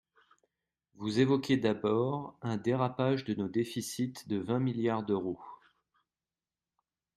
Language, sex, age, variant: French, male, 30-39, Français de métropole